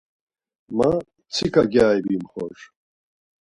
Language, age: Laz, 60-69